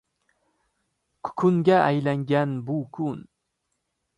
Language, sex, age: Uzbek, male, 19-29